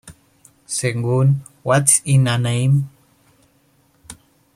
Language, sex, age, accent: Spanish, male, 30-39, Chileno: Chile, Cuyo